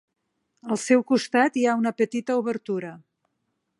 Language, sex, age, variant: Catalan, female, 50-59, Nord-Occidental